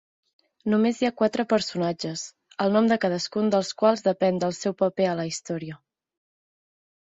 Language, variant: Catalan, Central